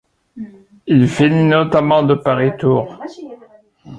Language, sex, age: French, male, 60-69